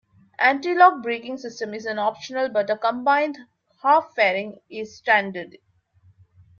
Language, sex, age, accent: English, female, 30-39, India and South Asia (India, Pakistan, Sri Lanka)